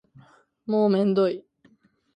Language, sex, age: Japanese, male, under 19